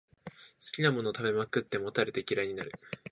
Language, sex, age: Japanese, male, 19-29